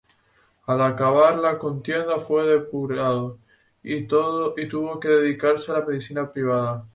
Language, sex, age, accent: Spanish, male, 19-29, España: Islas Canarias